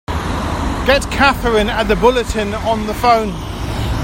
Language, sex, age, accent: English, male, 50-59, England English